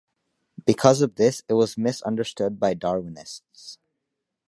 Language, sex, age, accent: English, male, under 19, United States English